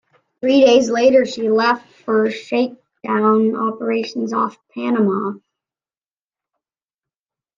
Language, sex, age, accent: English, male, under 19, United States English